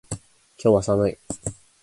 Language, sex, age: Japanese, male, 19-29